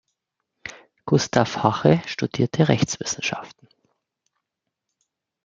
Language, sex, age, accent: German, male, 30-39, Deutschland Deutsch